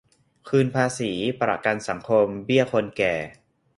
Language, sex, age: Thai, male, 19-29